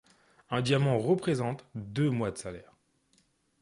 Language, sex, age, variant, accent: French, male, 19-29, Français des départements et régions d'outre-mer, Français de La Réunion